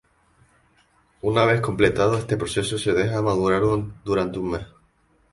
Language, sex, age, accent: Spanish, male, 19-29, España: Islas Canarias